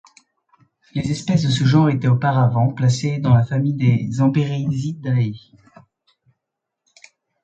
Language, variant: French, Français de métropole